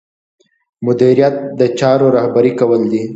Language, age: Pashto, 19-29